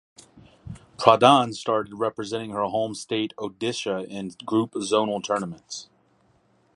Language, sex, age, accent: English, male, 40-49, United States English